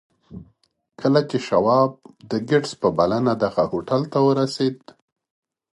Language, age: Pashto, 40-49